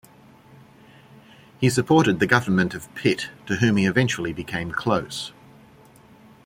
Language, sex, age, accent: English, male, 50-59, Australian English